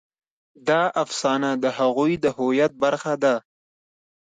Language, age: Pashto, 19-29